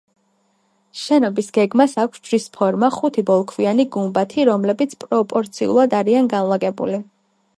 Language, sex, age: Georgian, female, 19-29